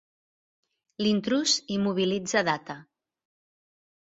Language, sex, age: Catalan, female, 40-49